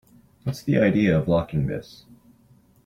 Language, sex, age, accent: English, male, 19-29, Canadian English